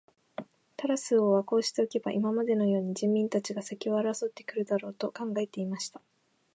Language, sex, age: Japanese, female, 19-29